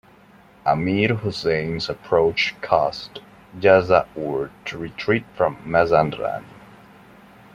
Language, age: English, 19-29